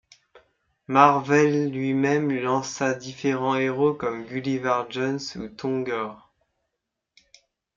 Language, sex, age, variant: French, male, 30-39, Français de métropole